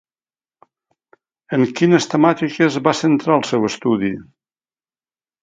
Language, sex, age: Catalan, male, 60-69